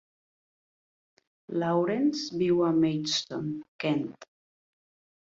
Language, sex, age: Catalan, female, 30-39